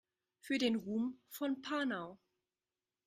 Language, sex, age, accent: German, female, 19-29, Deutschland Deutsch